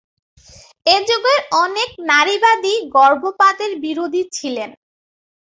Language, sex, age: Bengali, female, under 19